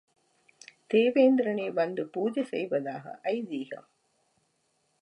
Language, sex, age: Tamil, female, 70-79